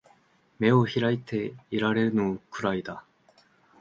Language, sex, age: Japanese, male, 19-29